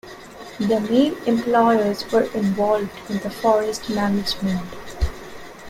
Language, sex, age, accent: English, female, 19-29, India and South Asia (India, Pakistan, Sri Lanka)